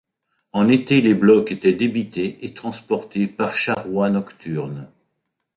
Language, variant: French, Français de métropole